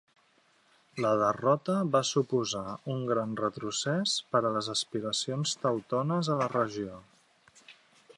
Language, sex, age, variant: Catalan, male, 40-49, Central